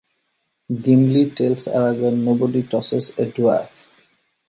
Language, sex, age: English, male, 40-49